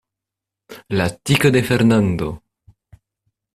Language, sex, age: Esperanto, male, 19-29